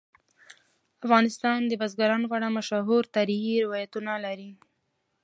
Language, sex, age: Pashto, female, 19-29